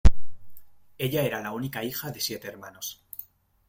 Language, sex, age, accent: Spanish, male, 19-29, España: Norte peninsular (Asturias, Castilla y León, Cantabria, País Vasco, Navarra, Aragón, La Rioja, Guadalajara, Cuenca)